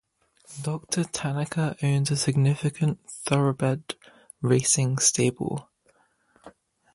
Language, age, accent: English, 19-29, England English